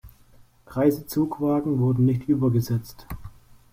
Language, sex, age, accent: German, male, 19-29, Deutschland Deutsch